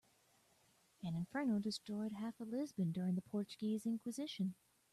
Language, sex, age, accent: English, female, 30-39, United States English